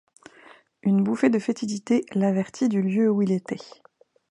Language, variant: French, Français de métropole